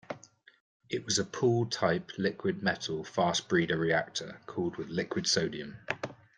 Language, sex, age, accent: English, male, 30-39, England English